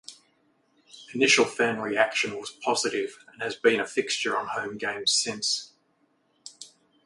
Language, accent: English, Australian English